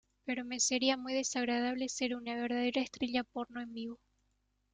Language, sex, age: Spanish, female, 19-29